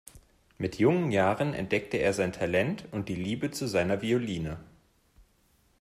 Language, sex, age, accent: German, male, 19-29, Deutschland Deutsch